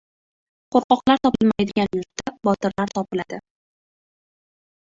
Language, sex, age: Uzbek, female, 19-29